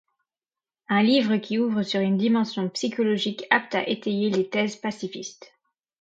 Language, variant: French, Français de métropole